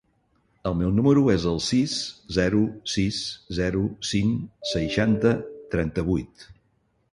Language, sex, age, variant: Catalan, male, 60-69, Central